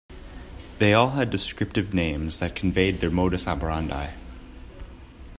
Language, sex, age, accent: English, male, 19-29, United States English